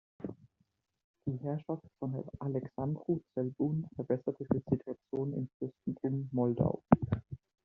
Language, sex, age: German, male, 30-39